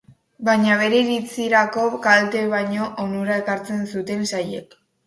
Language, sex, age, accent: Basque, female, under 19, Mendebalekoa (Araba, Bizkaia, Gipuzkoako mendebaleko herri batzuk)